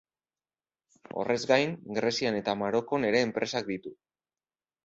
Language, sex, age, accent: Basque, male, 30-39, Mendebalekoa (Araba, Bizkaia, Gipuzkoako mendebaleko herri batzuk)